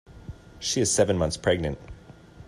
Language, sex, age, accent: English, male, 19-29, Canadian English